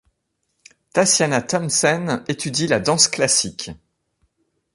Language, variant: French, Français de métropole